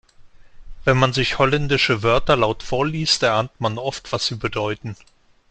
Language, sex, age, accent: German, male, 40-49, Deutschland Deutsch